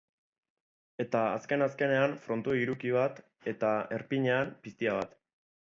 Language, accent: Basque, Erdialdekoa edo Nafarra (Gipuzkoa, Nafarroa)